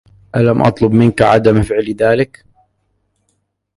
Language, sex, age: Arabic, male, 40-49